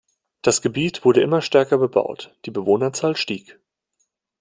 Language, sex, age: German, male, 19-29